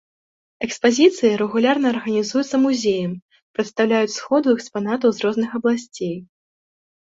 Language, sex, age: Belarusian, female, 19-29